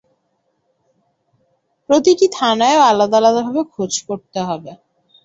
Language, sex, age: Bengali, female, 19-29